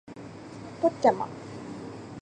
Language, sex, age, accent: Japanese, female, 19-29, 標準語